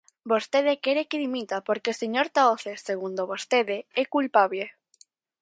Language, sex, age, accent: Galician, female, under 19, Normativo (estándar)